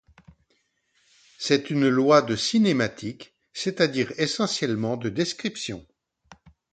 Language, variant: French, Français de métropole